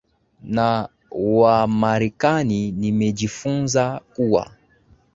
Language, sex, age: Swahili, male, 19-29